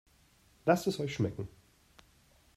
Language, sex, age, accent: German, male, 30-39, Deutschland Deutsch